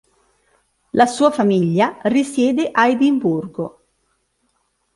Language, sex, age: Italian, female, 30-39